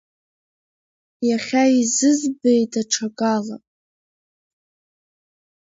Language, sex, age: Abkhazian, female, under 19